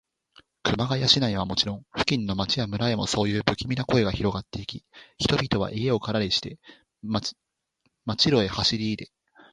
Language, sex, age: Japanese, female, 19-29